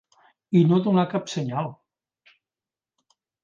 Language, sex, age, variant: Catalan, male, 60-69, Central